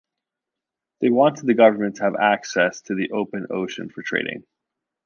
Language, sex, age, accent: English, male, 40-49, Canadian English